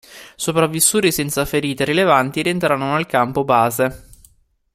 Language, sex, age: Italian, male, 19-29